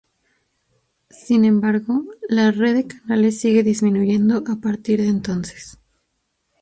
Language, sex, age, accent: Spanish, female, 19-29, México